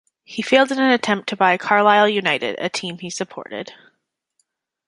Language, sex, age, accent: English, female, 30-39, Canadian English